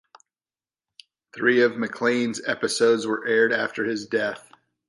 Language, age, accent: English, 50-59, United States English